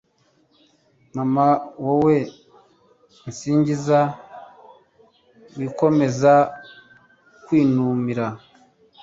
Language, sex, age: Kinyarwanda, male, 40-49